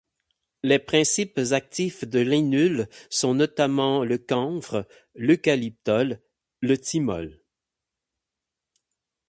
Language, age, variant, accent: French, 30-39, Français d'Amérique du Nord, Français du Canada